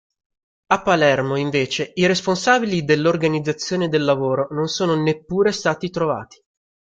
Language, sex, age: Italian, male, 30-39